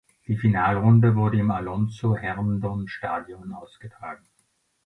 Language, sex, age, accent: German, male, 60-69, Österreichisches Deutsch